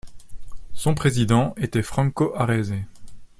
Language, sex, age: French, male, 30-39